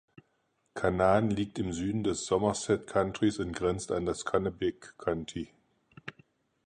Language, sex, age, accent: German, male, 50-59, Deutschland Deutsch